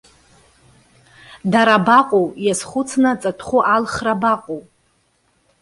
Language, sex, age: Abkhazian, female, 30-39